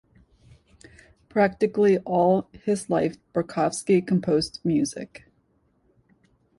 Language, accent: English, United States English